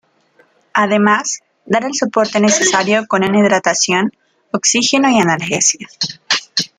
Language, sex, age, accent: Spanish, female, under 19, Andino-Pacífico: Colombia, Perú, Ecuador, oeste de Bolivia y Venezuela andina